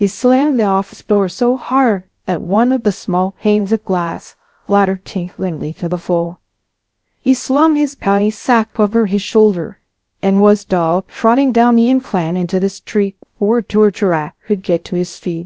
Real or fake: fake